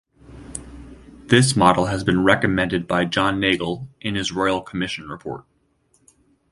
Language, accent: English, United States English